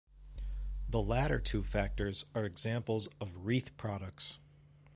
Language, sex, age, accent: English, male, 30-39, United States English